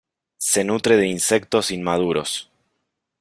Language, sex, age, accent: Spanish, male, 30-39, Rioplatense: Argentina, Uruguay, este de Bolivia, Paraguay